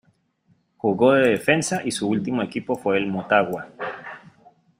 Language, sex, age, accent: Spanish, male, 40-49, Andino-Pacífico: Colombia, Perú, Ecuador, oeste de Bolivia y Venezuela andina